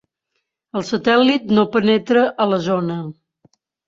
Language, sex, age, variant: Catalan, female, 70-79, Central